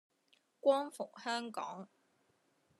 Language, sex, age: Cantonese, female, 30-39